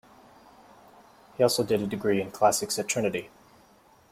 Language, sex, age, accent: English, male, 19-29, United States English